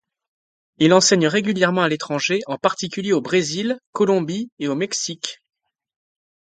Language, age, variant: French, 19-29, Français de métropole